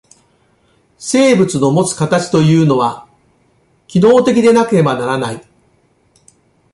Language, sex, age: Japanese, male, 50-59